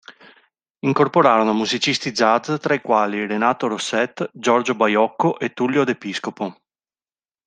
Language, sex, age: Italian, male, 40-49